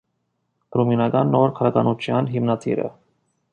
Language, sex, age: Armenian, male, 19-29